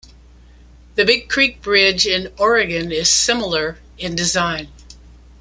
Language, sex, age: English, female, 70-79